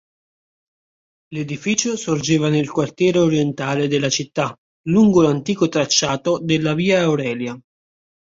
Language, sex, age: Italian, male, 19-29